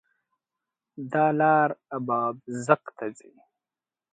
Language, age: Pashto, 30-39